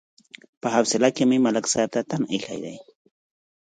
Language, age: Pashto, 30-39